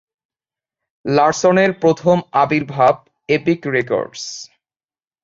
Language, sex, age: Bengali, male, 19-29